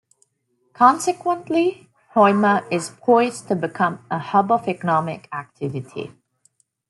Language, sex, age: English, female, 40-49